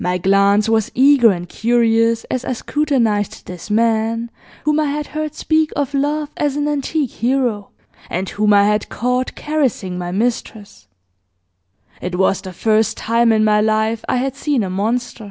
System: none